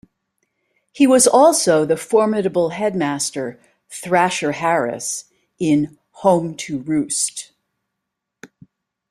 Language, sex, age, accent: English, female, 60-69, United States English